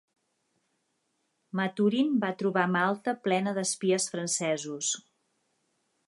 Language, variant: Catalan, Septentrional